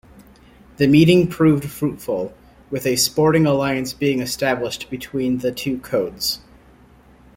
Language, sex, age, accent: English, male, 19-29, United States English